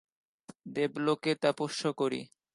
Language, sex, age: Bengali, male, 19-29